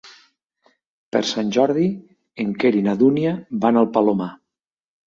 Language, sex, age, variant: Catalan, male, 50-59, Nord-Occidental